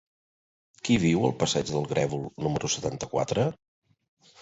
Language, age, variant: Catalan, 70-79, Central